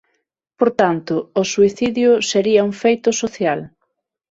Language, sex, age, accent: Galician, female, 30-39, Normativo (estándar); Neofalante